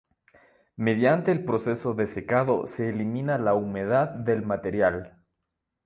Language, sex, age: Spanish, male, 40-49